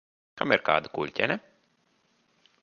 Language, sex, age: Latvian, male, 30-39